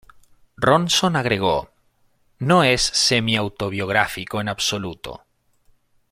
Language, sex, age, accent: Spanish, male, 30-39, España: Norte peninsular (Asturias, Castilla y León, Cantabria, País Vasco, Navarra, Aragón, La Rioja, Guadalajara, Cuenca)